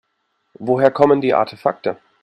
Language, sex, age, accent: German, male, 30-39, Deutschland Deutsch